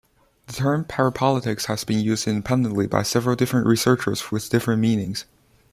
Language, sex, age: English, male, under 19